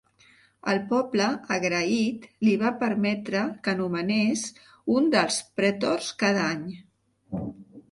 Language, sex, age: Catalan, female, 60-69